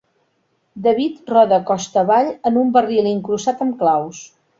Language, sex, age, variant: Catalan, female, 50-59, Central